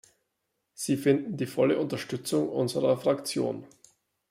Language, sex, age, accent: German, male, 19-29, Österreichisches Deutsch